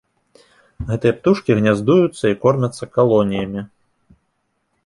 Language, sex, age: Belarusian, male, 19-29